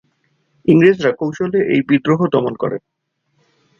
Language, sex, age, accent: Bengali, male, 30-39, Native